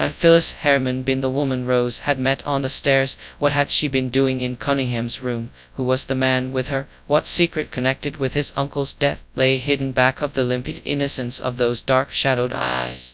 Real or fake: fake